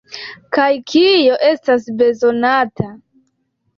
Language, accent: Esperanto, Internacia